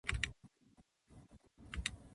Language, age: Japanese, 19-29